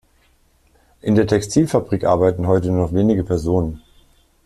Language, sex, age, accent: German, male, 40-49, Deutschland Deutsch